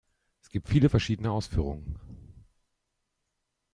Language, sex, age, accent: German, male, 30-39, Deutschland Deutsch